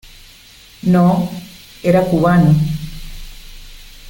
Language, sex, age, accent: Spanish, female, 40-49, Caribe: Cuba, Venezuela, Puerto Rico, República Dominicana, Panamá, Colombia caribeña, México caribeño, Costa del golfo de México